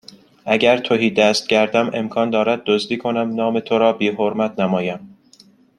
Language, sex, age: Persian, male, 19-29